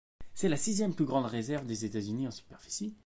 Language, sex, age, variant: French, male, 19-29, Français de métropole